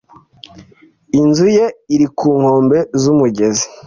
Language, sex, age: Kinyarwanda, male, 50-59